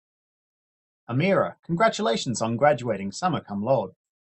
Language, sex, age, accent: English, male, 30-39, Australian English